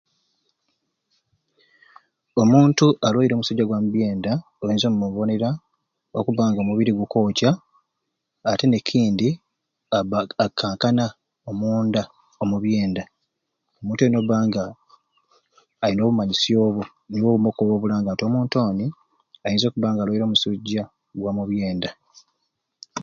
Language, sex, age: Ruuli, male, 30-39